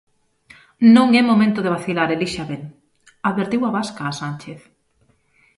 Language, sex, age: Galician, female, 30-39